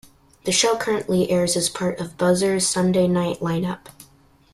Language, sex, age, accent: English, male, under 19, United States English